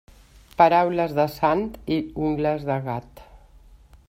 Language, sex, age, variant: Catalan, female, 60-69, Central